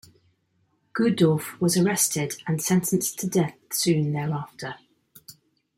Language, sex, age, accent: English, female, 40-49, England English